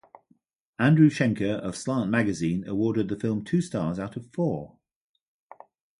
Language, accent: English, England English